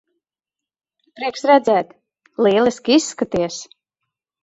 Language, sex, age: Latvian, female, 30-39